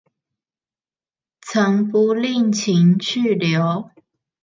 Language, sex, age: Chinese, female, 30-39